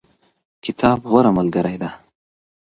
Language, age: Pashto, 30-39